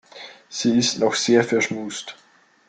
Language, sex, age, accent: German, male, under 19, Österreichisches Deutsch